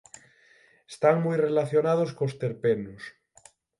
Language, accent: Galician, Atlántico (seseo e gheada); Normativo (estándar)